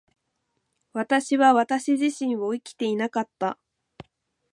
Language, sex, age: Japanese, female, 19-29